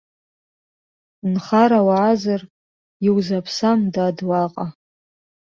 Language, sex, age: Abkhazian, female, 19-29